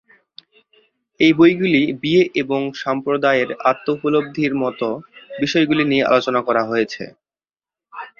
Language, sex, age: Bengali, male, 19-29